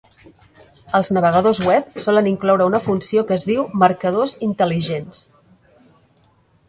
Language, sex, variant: Catalan, female, Central